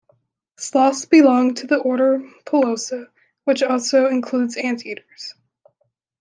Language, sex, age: English, female, under 19